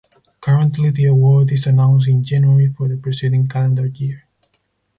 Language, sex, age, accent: English, male, 19-29, United States English; England English